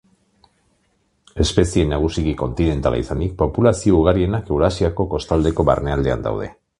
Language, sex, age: Basque, male, 50-59